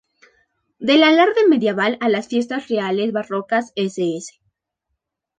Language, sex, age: Spanish, female, 19-29